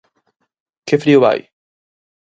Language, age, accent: Galician, 19-29, Normativo (estándar)